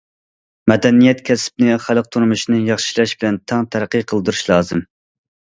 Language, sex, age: Uyghur, male, 30-39